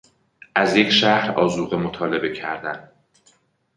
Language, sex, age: Persian, male, 19-29